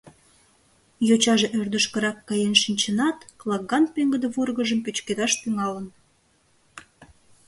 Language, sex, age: Mari, female, 19-29